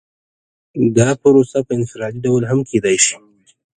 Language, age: Pashto, 19-29